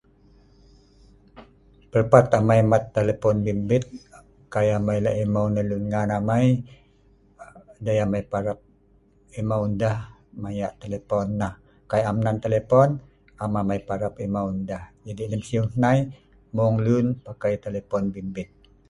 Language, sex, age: Sa'ban, male, 50-59